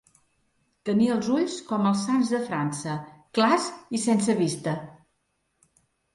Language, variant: Catalan, Central